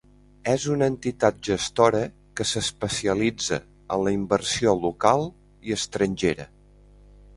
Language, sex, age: Catalan, male, 50-59